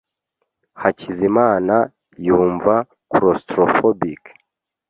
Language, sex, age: Kinyarwanda, male, 19-29